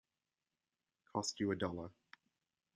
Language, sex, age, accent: English, male, 19-29, Australian English